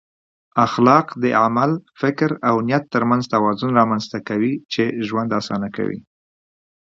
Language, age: Pashto, 50-59